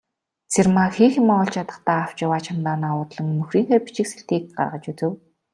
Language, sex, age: Mongolian, female, 19-29